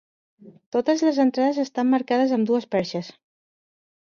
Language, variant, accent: Catalan, Central, central